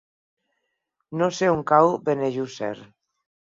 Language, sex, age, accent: Catalan, female, 50-59, Barcelona